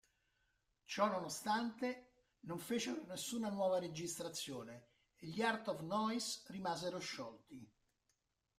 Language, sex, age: Italian, male, 60-69